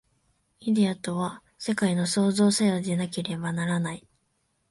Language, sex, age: Japanese, female, 19-29